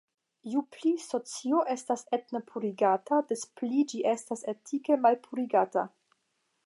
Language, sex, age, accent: Esperanto, female, 19-29, Internacia